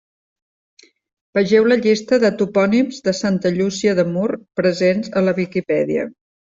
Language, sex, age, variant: Catalan, female, 50-59, Central